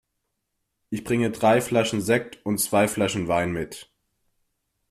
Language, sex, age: German, male, under 19